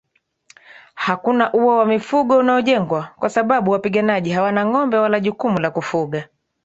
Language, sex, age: Swahili, female, 30-39